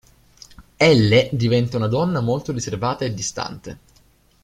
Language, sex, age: Italian, male, 19-29